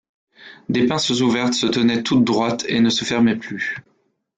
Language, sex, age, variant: French, male, 30-39, Français de métropole